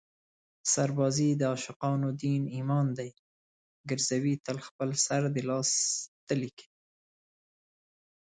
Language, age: Pashto, 30-39